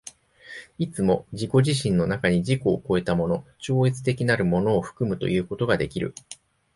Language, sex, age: Japanese, male, 40-49